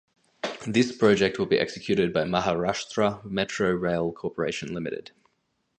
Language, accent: English, Australian English